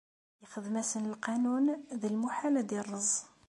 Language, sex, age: Kabyle, female, 30-39